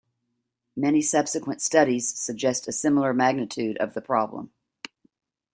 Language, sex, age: English, female, 60-69